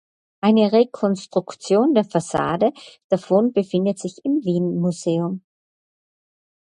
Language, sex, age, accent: German, female, 60-69, Österreichisches Deutsch